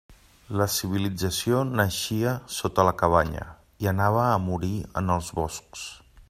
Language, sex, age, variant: Catalan, male, 40-49, Central